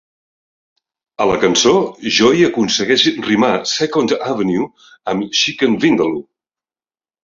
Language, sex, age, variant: Catalan, male, 50-59, Central